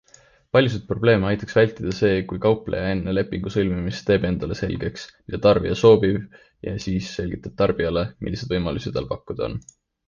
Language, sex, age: Estonian, male, 19-29